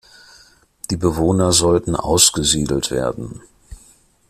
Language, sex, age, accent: German, male, 50-59, Deutschland Deutsch